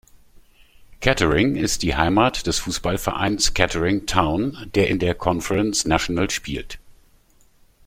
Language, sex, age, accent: German, male, 50-59, Deutschland Deutsch